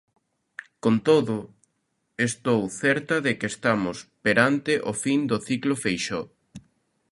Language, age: Galician, 19-29